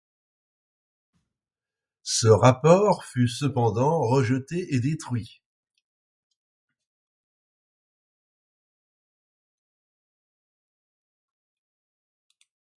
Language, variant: French, Français de métropole